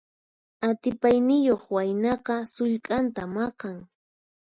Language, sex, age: Puno Quechua, female, 19-29